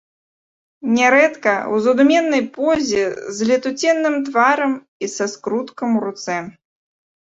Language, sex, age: Belarusian, female, 30-39